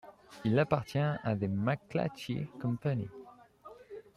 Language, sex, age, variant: French, male, 30-39, Français de métropole